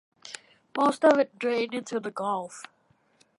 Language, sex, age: English, male, under 19